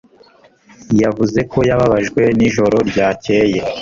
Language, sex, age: Kinyarwanda, male, 19-29